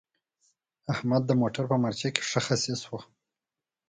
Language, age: Pashto, 30-39